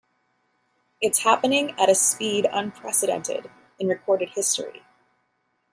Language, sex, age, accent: English, female, 30-39, United States English